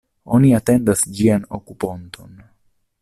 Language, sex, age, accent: Esperanto, male, 30-39, Internacia